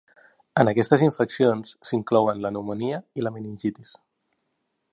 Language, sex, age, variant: Catalan, male, 40-49, Central